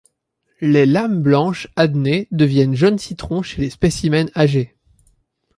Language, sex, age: French, male, under 19